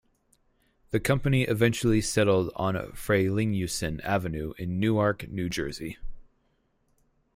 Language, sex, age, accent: English, male, 19-29, United States English